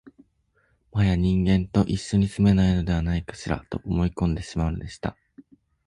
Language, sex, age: Japanese, male, 19-29